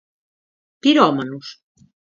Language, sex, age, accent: Galician, female, 40-49, Oriental (común en zona oriental)